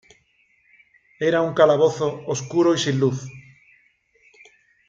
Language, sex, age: Spanish, male, 50-59